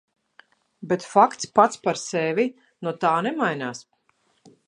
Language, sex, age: Latvian, female, 40-49